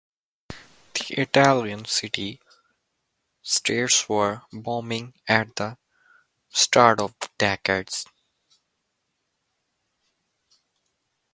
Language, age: English, 19-29